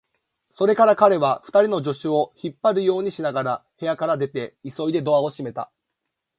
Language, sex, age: Japanese, male, 19-29